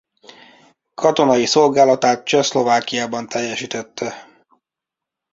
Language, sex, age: Hungarian, male, 30-39